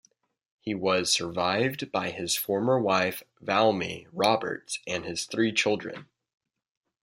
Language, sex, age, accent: English, male, under 19, United States English